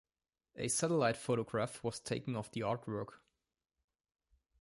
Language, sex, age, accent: English, male, 19-29, United States English